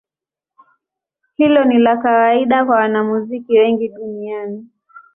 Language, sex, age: Swahili, female, 19-29